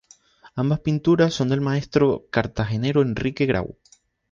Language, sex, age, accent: Spanish, male, 19-29, España: Islas Canarias